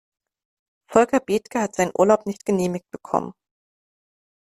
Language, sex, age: German, female, 30-39